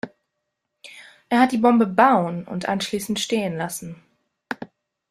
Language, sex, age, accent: German, female, 19-29, Deutschland Deutsch